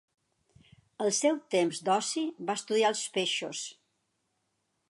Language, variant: Catalan, Balear